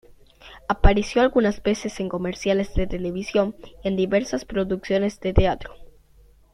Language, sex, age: Spanish, male, under 19